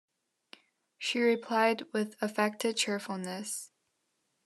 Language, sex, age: English, female, under 19